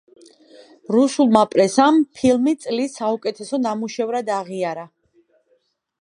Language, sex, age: Georgian, female, 19-29